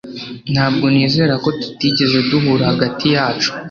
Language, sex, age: Kinyarwanda, male, under 19